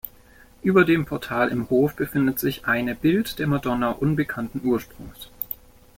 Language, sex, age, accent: German, male, 19-29, Deutschland Deutsch